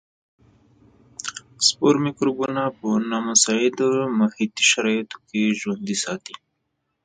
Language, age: Pashto, 19-29